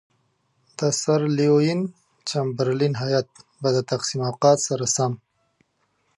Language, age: Pashto, 30-39